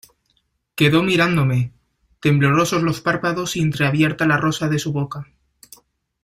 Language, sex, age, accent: Spanish, male, 19-29, España: Centro-Sur peninsular (Madrid, Toledo, Castilla-La Mancha)